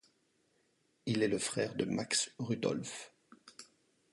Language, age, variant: French, 40-49, Français de métropole